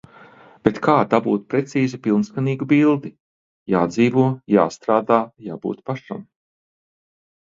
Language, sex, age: Latvian, male, 60-69